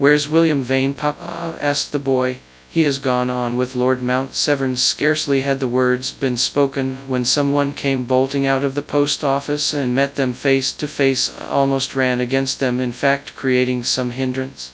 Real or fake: fake